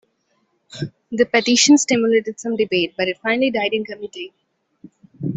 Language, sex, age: English, female, under 19